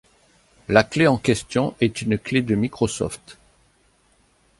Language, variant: French, Français de métropole